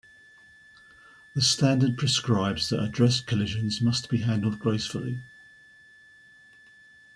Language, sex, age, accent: English, male, 50-59, England English